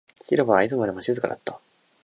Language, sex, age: Japanese, male, under 19